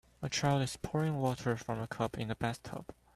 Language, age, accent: English, under 19, United States English